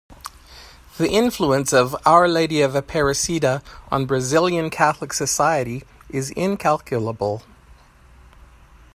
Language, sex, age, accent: English, male, 50-59, Canadian English